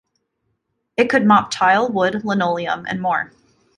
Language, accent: English, United States English